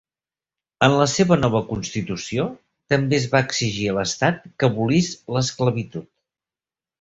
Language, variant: Catalan, Central